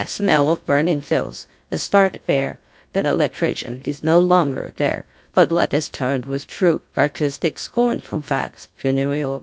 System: TTS, GlowTTS